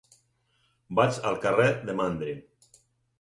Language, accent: Catalan, Barcelona